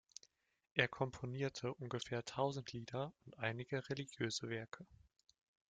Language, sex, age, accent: German, male, 19-29, Deutschland Deutsch